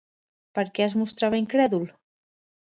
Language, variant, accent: Catalan, Central, central